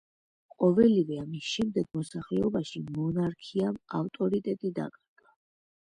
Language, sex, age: Georgian, female, under 19